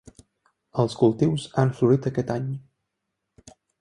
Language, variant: Catalan, Central